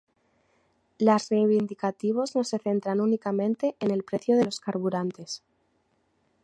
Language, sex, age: Spanish, female, 19-29